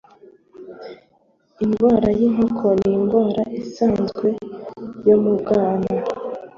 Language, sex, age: Kinyarwanda, female, 19-29